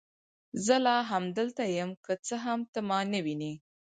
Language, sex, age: Pashto, female, 19-29